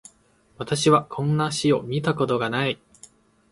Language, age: Japanese, 30-39